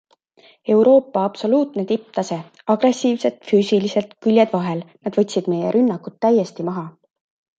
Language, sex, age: Estonian, female, 30-39